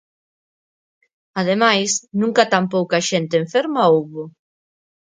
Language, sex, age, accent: Galician, female, 40-49, Normativo (estándar)